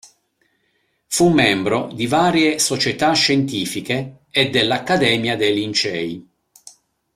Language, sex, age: Italian, male, 50-59